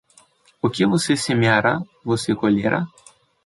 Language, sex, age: Portuguese, male, 19-29